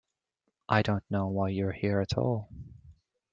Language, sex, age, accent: English, male, 19-29, England English